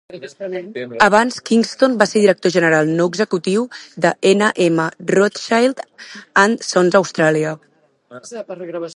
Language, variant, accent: Catalan, Central, central